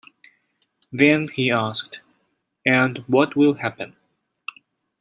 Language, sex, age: English, male, 19-29